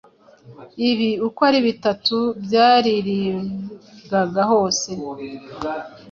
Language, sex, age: Kinyarwanda, female, 19-29